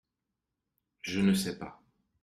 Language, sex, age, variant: French, male, 40-49, Français de métropole